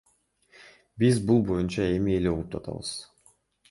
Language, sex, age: Kyrgyz, male, under 19